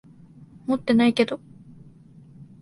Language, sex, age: Japanese, female, 19-29